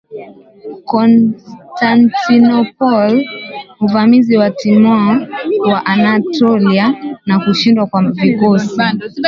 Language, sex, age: Swahili, female, 19-29